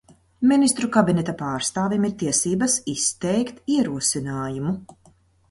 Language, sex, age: Latvian, female, 40-49